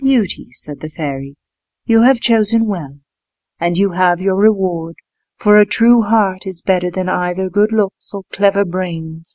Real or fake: real